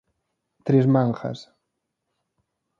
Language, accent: Galician, Atlántico (seseo e gheada)